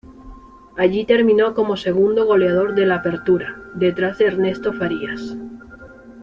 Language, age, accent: Spanish, 40-49, España: Norte peninsular (Asturias, Castilla y León, Cantabria, País Vasco, Navarra, Aragón, La Rioja, Guadalajara, Cuenca)